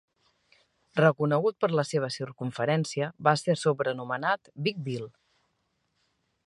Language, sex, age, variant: Catalan, female, 40-49, Central